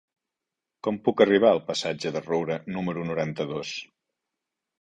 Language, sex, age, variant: Catalan, male, 40-49, Central